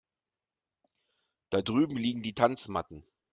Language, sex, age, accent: German, male, 40-49, Deutschland Deutsch